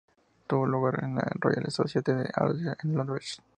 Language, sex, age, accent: Spanish, male, 19-29, México